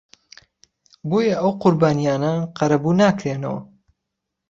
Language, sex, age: Central Kurdish, male, 19-29